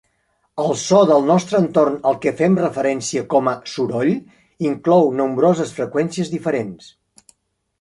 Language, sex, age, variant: Catalan, male, 60-69, Central